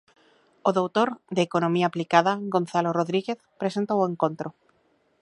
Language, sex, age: Galician, female, 30-39